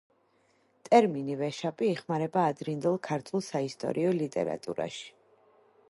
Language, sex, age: Georgian, female, 40-49